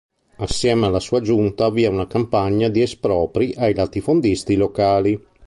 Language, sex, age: Italian, male, 50-59